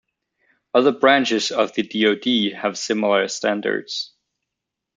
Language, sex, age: English, male, 19-29